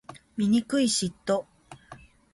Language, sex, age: Japanese, female, 50-59